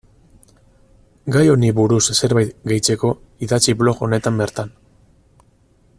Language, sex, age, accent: Basque, male, 30-39, Mendebalekoa (Araba, Bizkaia, Gipuzkoako mendebaleko herri batzuk)